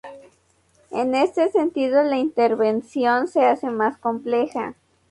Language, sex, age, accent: Spanish, female, 19-29, México